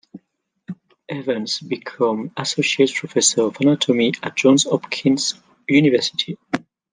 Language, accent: English, England English